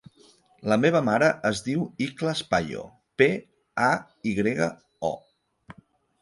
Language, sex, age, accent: Catalan, male, 40-49, Català central